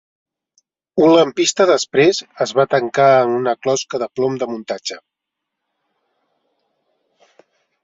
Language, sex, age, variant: Catalan, male, 40-49, Central